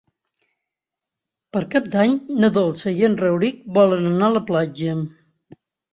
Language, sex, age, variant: Catalan, female, 70-79, Central